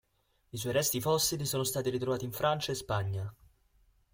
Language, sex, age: Italian, male, 19-29